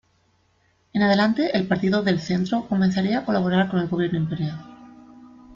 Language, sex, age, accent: Spanish, female, 30-39, España: Centro-Sur peninsular (Madrid, Toledo, Castilla-La Mancha)